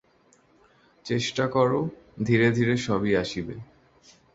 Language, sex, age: Bengali, male, 19-29